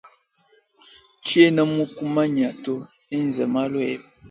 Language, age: Luba-Lulua, 19-29